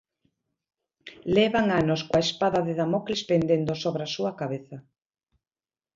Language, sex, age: Galician, female, 60-69